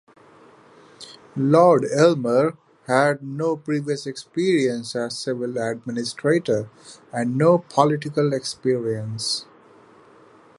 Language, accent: English, India and South Asia (India, Pakistan, Sri Lanka)